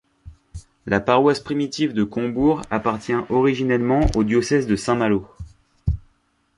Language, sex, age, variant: French, male, 30-39, Français de métropole